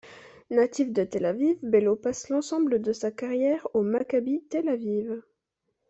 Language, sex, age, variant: French, female, 19-29, Français de métropole